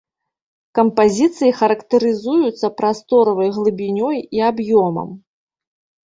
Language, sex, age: Belarusian, female, 30-39